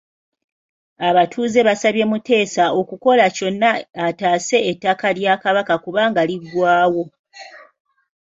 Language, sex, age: Ganda, female, 30-39